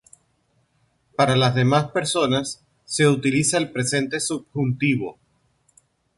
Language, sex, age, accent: Spanish, male, 40-49, Caribe: Cuba, Venezuela, Puerto Rico, República Dominicana, Panamá, Colombia caribeña, México caribeño, Costa del golfo de México